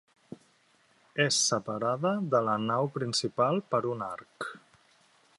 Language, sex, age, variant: Catalan, male, 40-49, Central